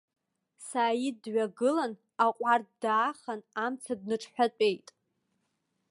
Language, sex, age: Abkhazian, female, 19-29